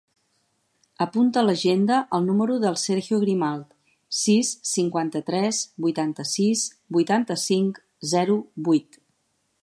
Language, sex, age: Catalan, female, 40-49